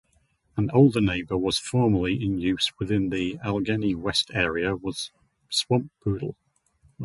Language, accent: English, England English